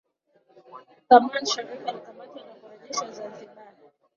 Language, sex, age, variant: Swahili, female, 19-29, Kiswahili cha Bara ya Kenya